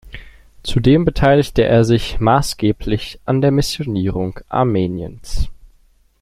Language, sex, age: German, male, 19-29